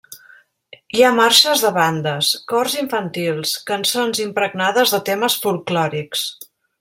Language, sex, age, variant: Catalan, female, 50-59, Central